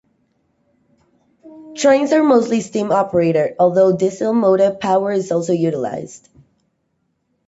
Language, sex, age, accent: English, female, 30-39, United States English